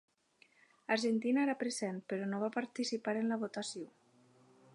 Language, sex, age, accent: Catalan, female, 30-39, valencià